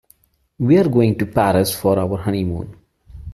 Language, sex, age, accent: English, male, 30-39, India and South Asia (India, Pakistan, Sri Lanka)